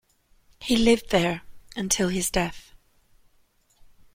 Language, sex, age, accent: English, female, 40-49, Australian English